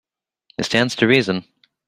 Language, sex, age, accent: English, male, under 19, United States English